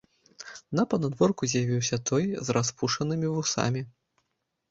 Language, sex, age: Belarusian, male, 30-39